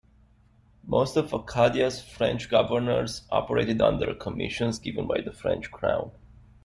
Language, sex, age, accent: English, male, 30-39, United States English